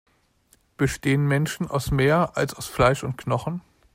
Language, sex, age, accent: German, male, 19-29, Deutschland Deutsch